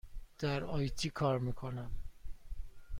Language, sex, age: Persian, male, 30-39